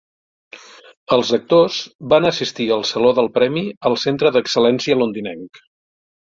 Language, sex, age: Catalan, male, 60-69